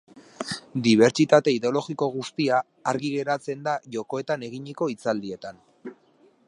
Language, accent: Basque, Mendebalekoa (Araba, Bizkaia, Gipuzkoako mendebaleko herri batzuk)